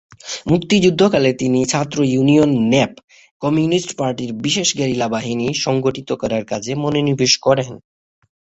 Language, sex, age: Bengali, male, 19-29